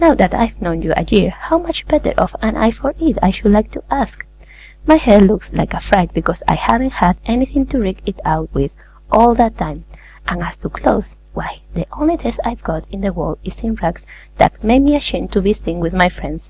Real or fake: real